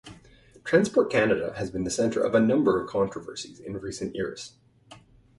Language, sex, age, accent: English, male, 30-39, Canadian English